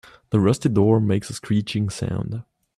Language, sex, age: English, male, 19-29